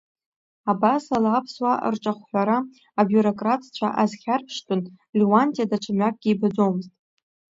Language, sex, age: Abkhazian, female, under 19